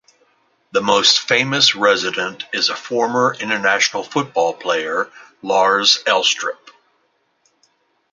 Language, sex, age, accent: English, male, 50-59, United States English